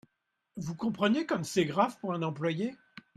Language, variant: French, Français de métropole